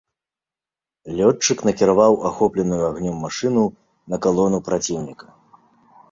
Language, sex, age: Belarusian, male, 30-39